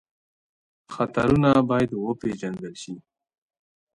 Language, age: Pashto, 30-39